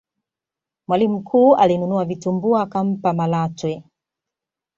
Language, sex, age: Swahili, female, 30-39